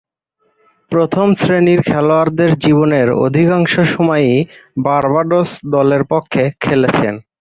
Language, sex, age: Bengali, male, 30-39